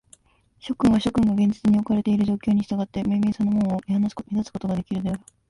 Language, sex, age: Japanese, female, 19-29